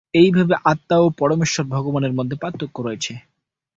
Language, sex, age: Bengali, male, 19-29